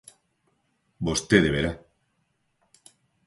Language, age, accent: Galician, 50-59, Oriental (común en zona oriental)